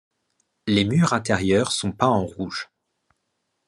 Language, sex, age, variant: French, male, 19-29, Français de métropole